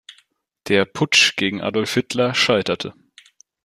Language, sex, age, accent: German, male, 19-29, Deutschland Deutsch